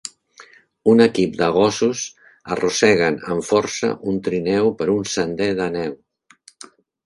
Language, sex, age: Catalan, male, 60-69